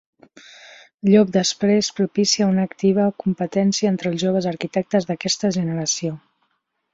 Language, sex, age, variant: Catalan, female, 30-39, Central